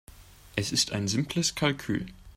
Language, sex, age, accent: German, male, 19-29, Deutschland Deutsch